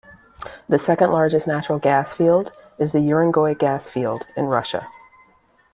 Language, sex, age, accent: English, female, 40-49, United States English